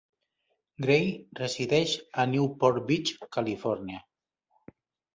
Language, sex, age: Catalan, male, 40-49